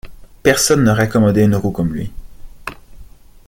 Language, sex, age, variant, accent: French, male, 19-29, Français d'Amérique du Nord, Français du Canada